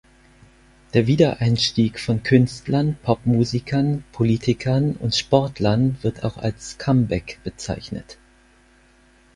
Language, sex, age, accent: German, male, 40-49, Deutschland Deutsch